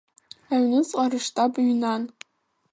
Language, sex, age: Abkhazian, female, under 19